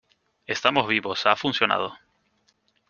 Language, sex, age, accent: Spanish, male, 19-29, España: Islas Canarias